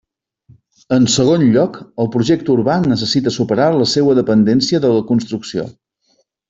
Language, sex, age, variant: Catalan, male, 40-49, Central